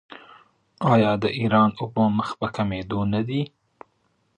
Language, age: Pashto, 30-39